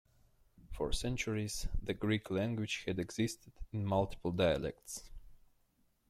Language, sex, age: English, male, 19-29